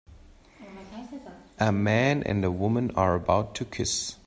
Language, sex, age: English, male, 30-39